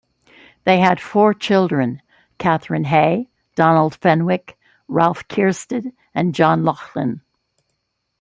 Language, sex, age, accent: English, female, 60-69, United States English